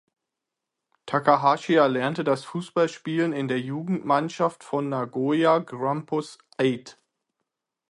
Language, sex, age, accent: German, male, 30-39, Deutschland Deutsch